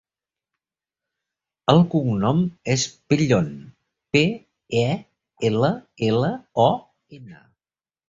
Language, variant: Catalan, Central